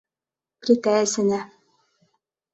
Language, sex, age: Bashkir, female, 19-29